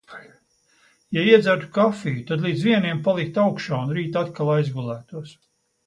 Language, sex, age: Latvian, male, 70-79